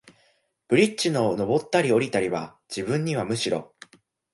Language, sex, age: Japanese, male, under 19